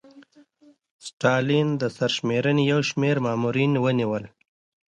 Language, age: Pashto, 30-39